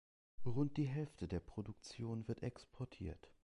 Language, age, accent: German, under 19, Deutschland Deutsch